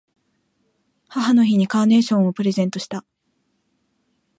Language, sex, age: Japanese, female, 19-29